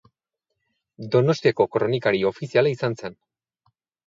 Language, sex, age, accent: Basque, male, 30-39, Erdialdekoa edo Nafarra (Gipuzkoa, Nafarroa)